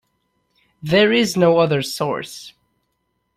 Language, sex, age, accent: English, male, 19-29, United States English